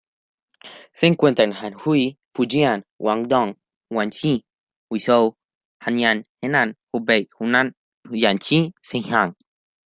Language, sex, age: Spanish, male, 19-29